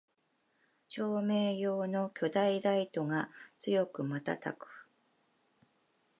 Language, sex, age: Japanese, female, 50-59